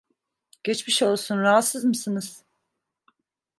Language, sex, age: Turkish, female, 40-49